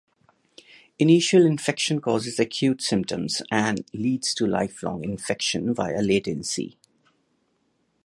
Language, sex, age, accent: English, male, 30-39, India and South Asia (India, Pakistan, Sri Lanka)